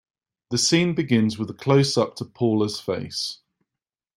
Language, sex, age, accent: English, male, 30-39, England English